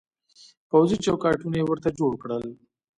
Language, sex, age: Pashto, female, 19-29